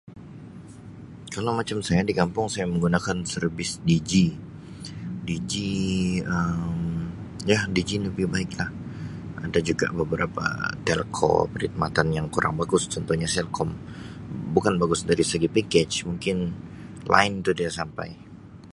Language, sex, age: Sabah Malay, male, 19-29